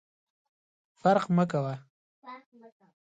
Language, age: Pashto, 30-39